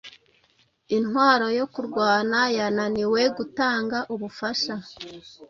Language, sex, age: Kinyarwanda, female, 19-29